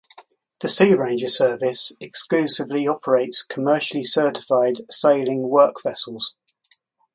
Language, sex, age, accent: English, male, 50-59, England English